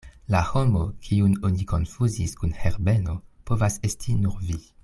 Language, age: Esperanto, 19-29